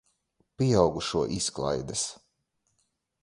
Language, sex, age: Latvian, male, 30-39